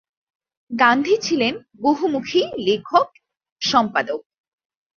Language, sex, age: Bengali, female, 19-29